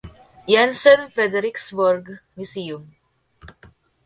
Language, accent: English, United States English; Filipino